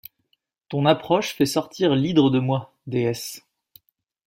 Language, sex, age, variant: French, male, 30-39, Français de métropole